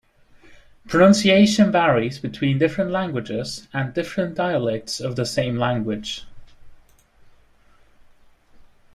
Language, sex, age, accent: English, male, 19-29, England English